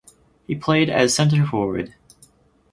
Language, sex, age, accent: English, male, 19-29, United States English